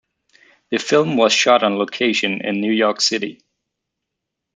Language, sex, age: English, male, 19-29